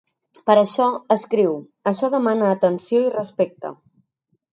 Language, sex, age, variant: Catalan, female, 30-39, Central